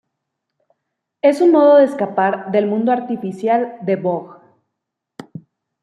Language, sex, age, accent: Spanish, female, 30-39, México